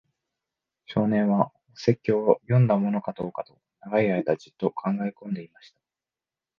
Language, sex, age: Japanese, male, 19-29